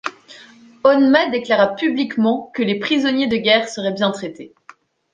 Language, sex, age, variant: French, male, 19-29, Français de métropole